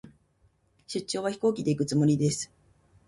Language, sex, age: Japanese, female, 30-39